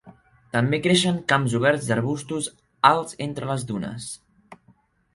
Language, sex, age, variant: Catalan, male, under 19, Central